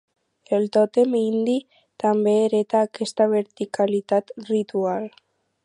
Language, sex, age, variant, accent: Catalan, female, under 19, Alacantí, valencià